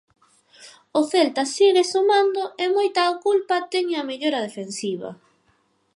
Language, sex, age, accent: Galician, female, 19-29, Normativo (estándar)